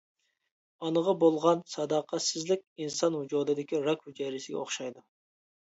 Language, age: Uyghur, 19-29